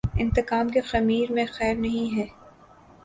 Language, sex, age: Urdu, female, 19-29